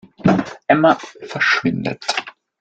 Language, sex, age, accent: German, male, 19-29, Österreichisches Deutsch